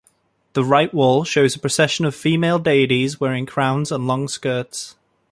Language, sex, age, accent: English, male, 19-29, England English